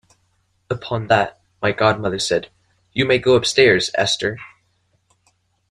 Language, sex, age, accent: English, male, under 19, United States English